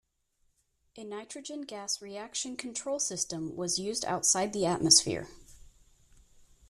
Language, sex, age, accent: English, female, 19-29, United States English